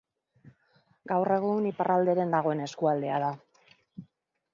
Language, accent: Basque, Mendebalekoa (Araba, Bizkaia, Gipuzkoako mendebaleko herri batzuk)